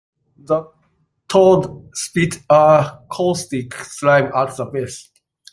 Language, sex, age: English, male, 40-49